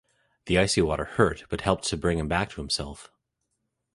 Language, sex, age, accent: English, male, 30-39, Canadian English